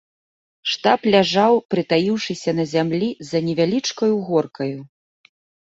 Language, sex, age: Belarusian, female, 40-49